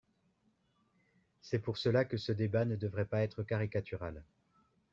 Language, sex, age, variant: French, male, 30-39, Français de métropole